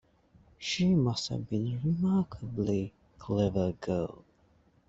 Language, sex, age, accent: English, male, 19-29, England English